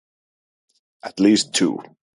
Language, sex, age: English, male, 30-39